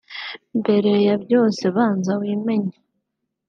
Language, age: Kinyarwanda, 19-29